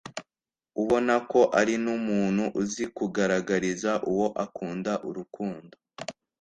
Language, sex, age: Kinyarwanda, male, under 19